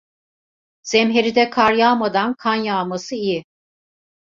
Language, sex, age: Turkish, female, 50-59